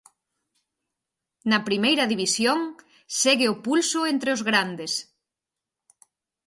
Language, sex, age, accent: Galician, female, 30-39, Central (gheada)